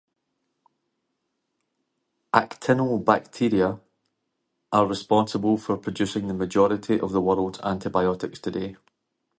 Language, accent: English, Scottish English